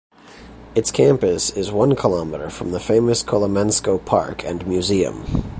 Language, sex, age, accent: English, male, 19-29, Canadian English